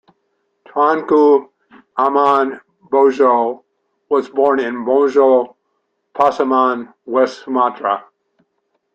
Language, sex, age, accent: English, male, 70-79, Canadian English